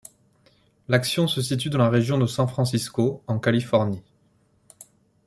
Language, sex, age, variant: French, male, 30-39, Français de métropole